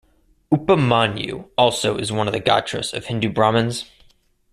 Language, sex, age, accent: English, male, 19-29, United States English